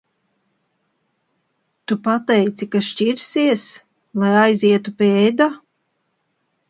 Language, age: Latvian, 40-49